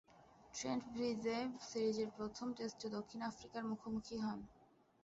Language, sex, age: Bengali, female, 19-29